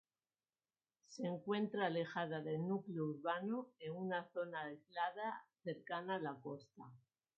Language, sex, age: Spanish, female, 50-59